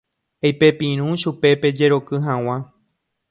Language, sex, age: Guarani, male, 30-39